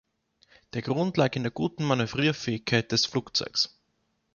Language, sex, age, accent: German, male, 19-29, Österreichisches Deutsch